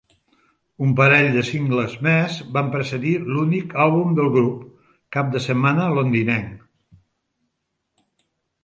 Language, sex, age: Catalan, male, 60-69